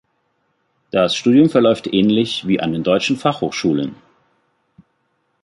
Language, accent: German, Deutschland Deutsch